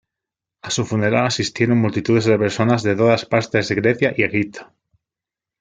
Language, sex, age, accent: Spanish, male, 30-39, España: Sur peninsular (Andalucia, Extremadura, Murcia)